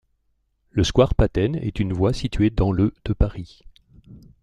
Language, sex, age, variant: French, male, 60-69, Français de métropole